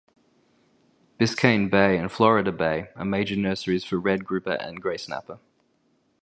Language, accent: English, Australian English